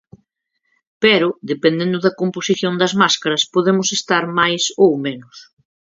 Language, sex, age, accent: Galician, female, 40-49, Oriental (común en zona oriental)